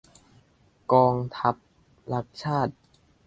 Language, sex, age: Thai, male, under 19